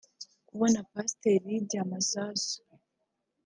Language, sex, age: Kinyarwanda, female, under 19